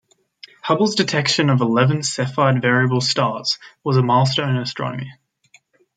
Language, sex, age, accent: English, male, under 19, Australian English